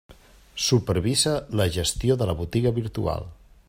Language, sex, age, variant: Catalan, male, 50-59, Central